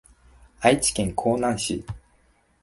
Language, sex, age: Japanese, male, 19-29